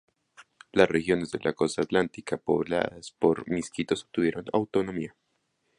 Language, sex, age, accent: Spanish, male, 19-29, Andino-Pacífico: Colombia, Perú, Ecuador, oeste de Bolivia y Venezuela andina